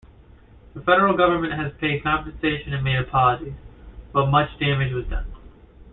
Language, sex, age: English, male, 19-29